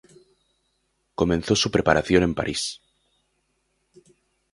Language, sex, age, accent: Spanish, male, 19-29, España: Norte peninsular (Asturias, Castilla y León, Cantabria, País Vasco, Navarra, Aragón, La Rioja, Guadalajara, Cuenca)